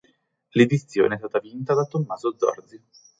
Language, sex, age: Italian, male, 19-29